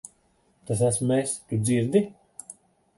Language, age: Latvian, 40-49